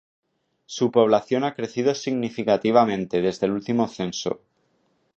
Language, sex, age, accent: Spanish, male, 19-29, España: Centro-Sur peninsular (Madrid, Toledo, Castilla-La Mancha)